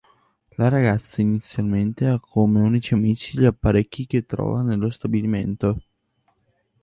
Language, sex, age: Italian, male, under 19